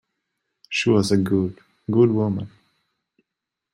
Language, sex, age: English, male, 30-39